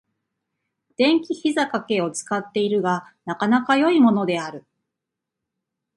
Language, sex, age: Japanese, female, 40-49